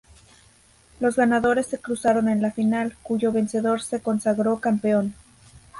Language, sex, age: Spanish, female, under 19